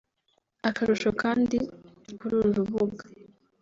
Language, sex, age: Kinyarwanda, female, 19-29